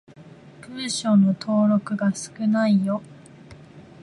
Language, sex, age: Japanese, female, 19-29